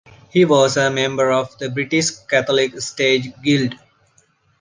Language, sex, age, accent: English, male, 30-39, India and South Asia (India, Pakistan, Sri Lanka)